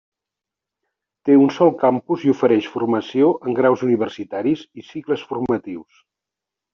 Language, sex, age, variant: Catalan, male, 50-59, Central